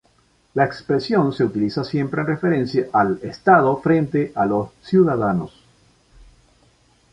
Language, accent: Spanish, Caribe: Cuba, Venezuela, Puerto Rico, República Dominicana, Panamá, Colombia caribeña, México caribeño, Costa del golfo de México